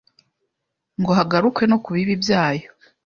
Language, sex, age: Kinyarwanda, female, 19-29